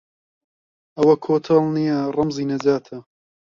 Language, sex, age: Central Kurdish, male, 19-29